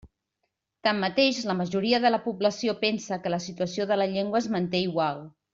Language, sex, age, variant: Catalan, female, 50-59, Central